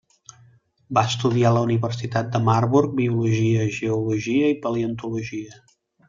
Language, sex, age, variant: Catalan, male, 30-39, Central